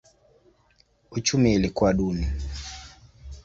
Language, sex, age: Swahili, male, 19-29